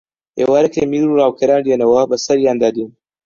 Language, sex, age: Central Kurdish, male, 19-29